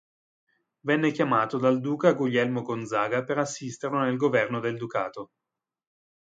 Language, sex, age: Italian, male, 40-49